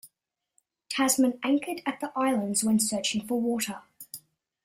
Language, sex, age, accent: English, male, under 19, Australian English